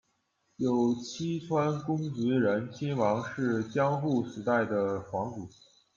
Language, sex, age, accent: Chinese, male, 19-29, 出生地：辽宁省